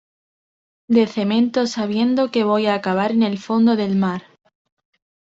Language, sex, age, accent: Spanish, female, under 19, España: Sur peninsular (Andalucia, Extremadura, Murcia)